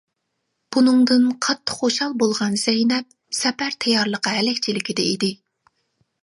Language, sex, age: Uyghur, female, 30-39